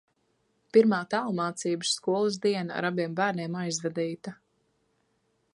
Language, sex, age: Latvian, female, 19-29